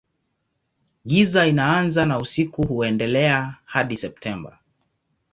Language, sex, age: Swahili, male, 19-29